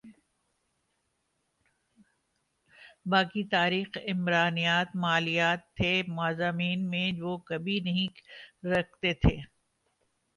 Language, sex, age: Urdu, female, 19-29